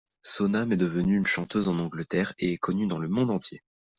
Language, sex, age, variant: French, male, under 19, Français de métropole